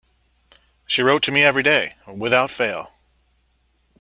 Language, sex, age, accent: English, male, 40-49, United States English